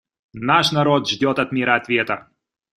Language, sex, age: Russian, male, 30-39